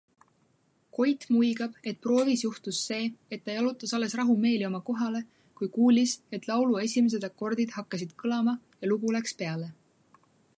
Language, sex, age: Estonian, female, 19-29